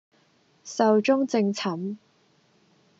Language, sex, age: Cantonese, female, 19-29